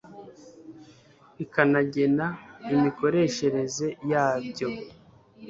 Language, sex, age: Kinyarwanda, male, 30-39